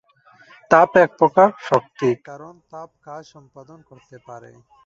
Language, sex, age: Bengali, male, 19-29